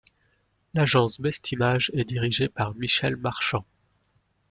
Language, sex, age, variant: French, male, 19-29, Français de métropole